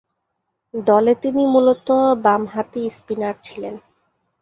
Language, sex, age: Bengali, female, 19-29